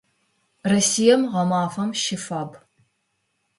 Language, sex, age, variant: Adyghe, female, 30-39, Адыгабзэ (Кирил, пстэумэ зэдыряе)